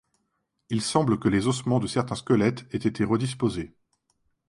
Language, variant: French, Français de métropole